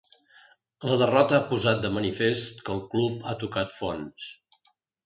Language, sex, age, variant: Catalan, male, 60-69, Central